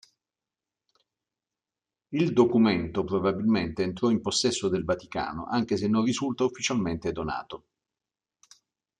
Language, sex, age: Italian, male, 50-59